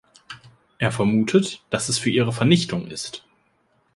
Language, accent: German, Deutschland Deutsch